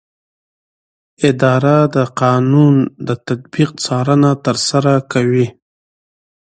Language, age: Pashto, 30-39